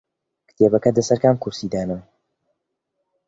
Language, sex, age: Central Kurdish, male, under 19